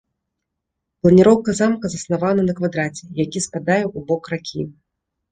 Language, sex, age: Belarusian, female, 30-39